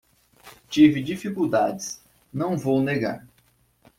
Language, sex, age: Portuguese, male, 19-29